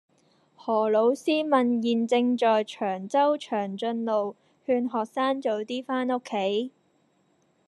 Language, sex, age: Cantonese, female, 30-39